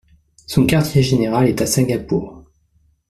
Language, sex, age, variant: French, male, 30-39, Français de métropole